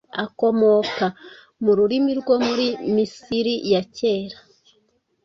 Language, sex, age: Kinyarwanda, female, 19-29